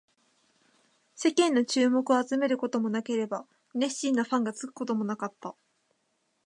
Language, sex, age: Japanese, female, 19-29